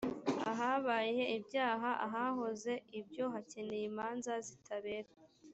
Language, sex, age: Kinyarwanda, female, 19-29